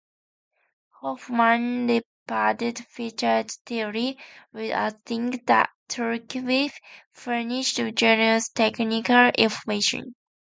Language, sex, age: English, female, 19-29